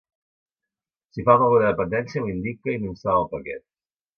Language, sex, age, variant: Catalan, male, 60-69, Central